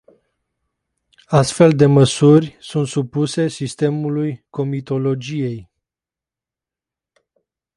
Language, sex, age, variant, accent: Romanian, male, 19-29, Romanian-Romania, Muntenesc